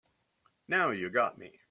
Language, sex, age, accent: English, male, 70-79, United States English